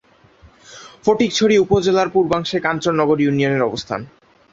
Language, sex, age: Bengali, male, under 19